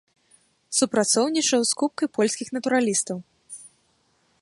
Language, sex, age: Belarusian, female, 19-29